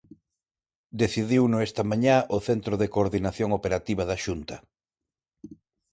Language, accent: Galician, Normativo (estándar); Neofalante